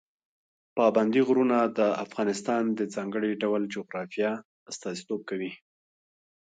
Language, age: Pashto, 30-39